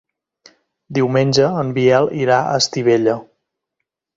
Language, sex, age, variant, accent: Catalan, male, 19-29, Central, central